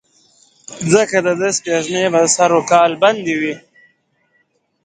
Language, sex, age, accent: Pashto, male, 19-29, معیاري پښتو